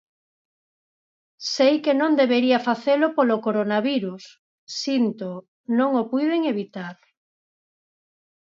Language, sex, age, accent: Galician, female, 50-59, Normativo (estándar)